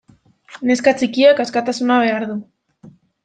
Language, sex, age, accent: Basque, female, 19-29, Mendebalekoa (Araba, Bizkaia, Gipuzkoako mendebaleko herri batzuk)